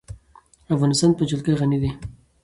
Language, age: Pashto, 19-29